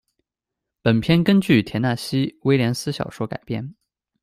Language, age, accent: Chinese, 19-29, 出生地：四川省